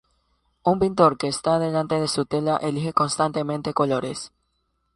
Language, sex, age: Spanish, male, under 19